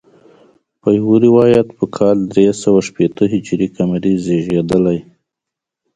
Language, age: Pashto, 30-39